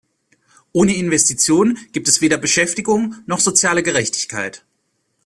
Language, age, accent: German, 19-29, Deutschland Deutsch